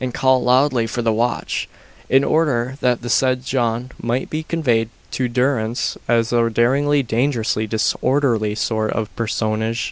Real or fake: real